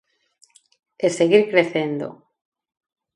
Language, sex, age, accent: Galician, female, 40-49, Normativo (estándar)